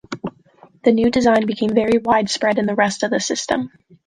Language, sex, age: English, female, 19-29